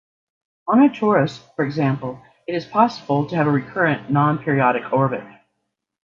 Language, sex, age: English, female, 50-59